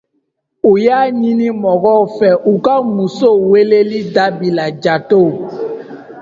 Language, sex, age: Dyula, male, 19-29